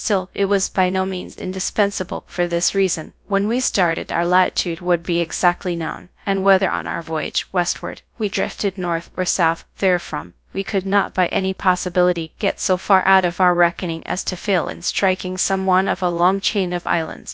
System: TTS, GradTTS